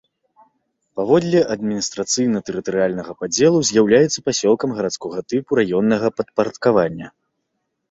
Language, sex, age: Belarusian, male, 30-39